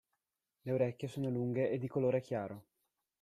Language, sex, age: Italian, male, 30-39